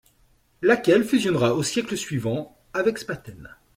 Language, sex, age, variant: French, male, 40-49, Français de métropole